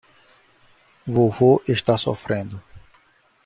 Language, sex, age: Portuguese, male, 40-49